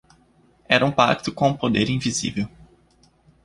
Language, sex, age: Portuguese, male, 19-29